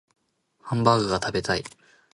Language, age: Japanese, 19-29